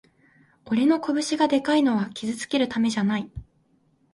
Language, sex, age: Japanese, female, 19-29